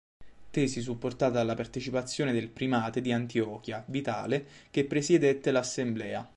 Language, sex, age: Italian, male, 19-29